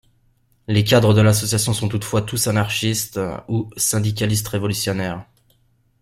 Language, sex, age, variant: French, male, 30-39, Français de métropole